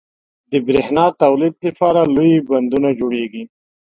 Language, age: Pashto, 40-49